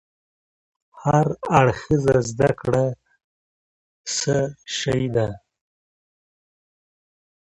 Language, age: Pashto, 30-39